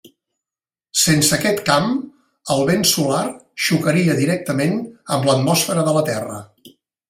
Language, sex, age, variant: Catalan, male, 60-69, Central